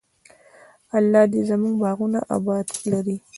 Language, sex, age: Pashto, female, 19-29